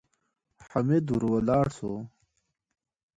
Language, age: Pashto, 19-29